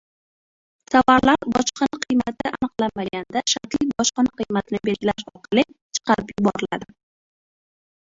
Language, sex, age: Uzbek, female, 19-29